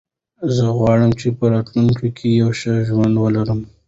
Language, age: Pashto, 19-29